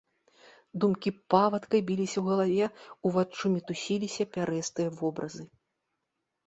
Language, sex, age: Belarusian, female, 40-49